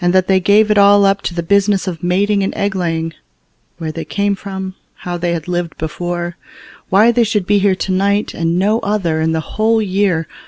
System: none